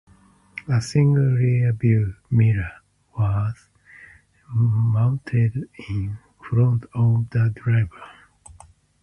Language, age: English, 50-59